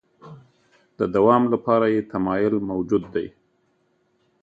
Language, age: Pashto, 50-59